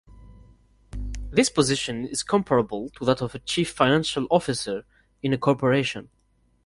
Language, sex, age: English, male, 19-29